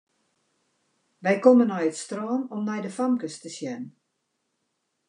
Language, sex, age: Western Frisian, female, 50-59